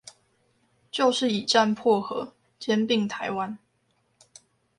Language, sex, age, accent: Chinese, female, under 19, 出生地：臺中市